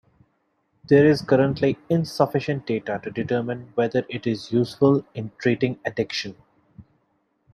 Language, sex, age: English, male, 19-29